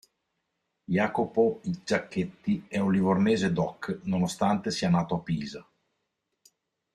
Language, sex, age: Italian, male, 40-49